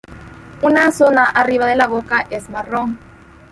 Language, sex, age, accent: Spanish, female, 19-29, América central